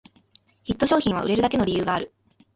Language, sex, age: Japanese, female, 19-29